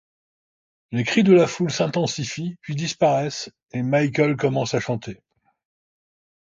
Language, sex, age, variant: French, male, 60-69, Français de métropole